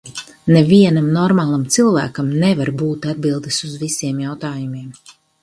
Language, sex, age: Latvian, female, 50-59